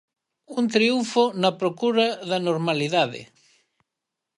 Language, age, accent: Galician, 40-49, Atlántico (seseo e gheada)